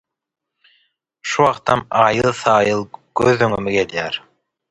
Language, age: Turkmen, 19-29